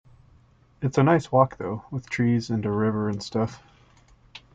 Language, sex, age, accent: English, male, 30-39, United States English